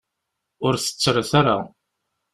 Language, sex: Kabyle, male